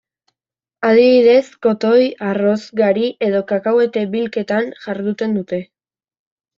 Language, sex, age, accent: Basque, female, under 19, Erdialdekoa edo Nafarra (Gipuzkoa, Nafarroa)